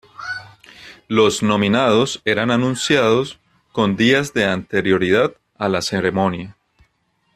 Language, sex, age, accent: Spanish, male, 40-49, Andino-Pacífico: Colombia, Perú, Ecuador, oeste de Bolivia y Venezuela andina